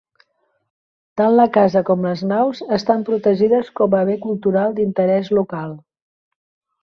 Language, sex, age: Catalan, female, 50-59